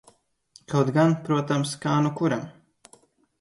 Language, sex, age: Latvian, male, 19-29